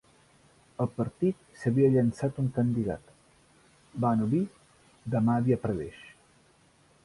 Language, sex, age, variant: Catalan, male, 50-59, Central